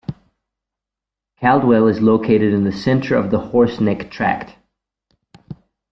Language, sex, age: English, male, 19-29